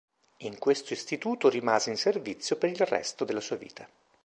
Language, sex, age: Italian, male, 50-59